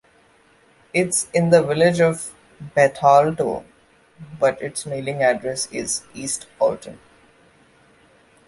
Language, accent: English, India and South Asia (India, Pakistan, Sri Lanka)